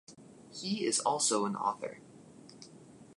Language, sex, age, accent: English, male, 19-29, United States English